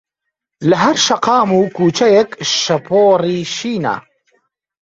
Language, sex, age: Central Kurdish, male, 19-29